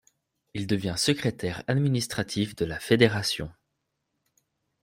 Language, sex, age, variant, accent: French, male, 19-29, Français d'Europe, Français de Suisse